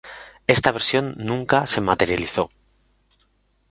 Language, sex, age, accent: Spanish, male, 40-49, España: Centro-Sur peninsular (Madrid, Toledo, Castilla-La Mancha)